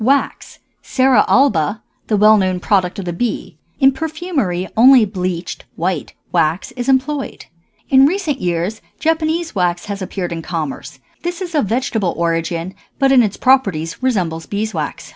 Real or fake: real